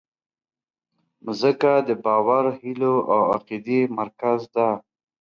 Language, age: Pashto, 30-39